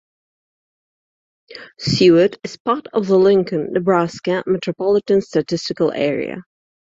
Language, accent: English, England English